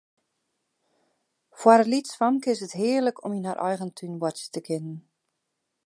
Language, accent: Western Frisian, Klaaifrysk